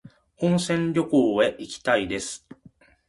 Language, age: Japanese, 50-59